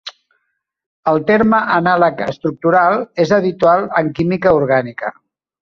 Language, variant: Catalan, Central